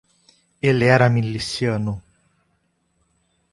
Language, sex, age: Portuguese, male, 19-29